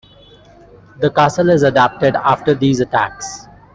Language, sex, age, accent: English, male, 19-29, India and South Asia (India, Pakistan, Sri Lanka)